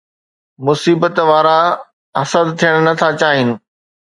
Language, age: Sindhi, 40-49